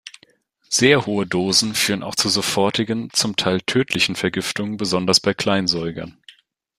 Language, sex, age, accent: German, male, 19-29, Deutschland Deutsch